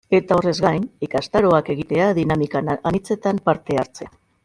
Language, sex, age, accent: Basque, female, 50-59, Mendebalekoa (Araba, Bizkaia, Gipuzkoako mendebaleko herri batzuk)